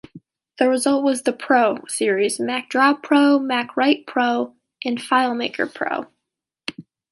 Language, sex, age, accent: English, female, 19-29, United States English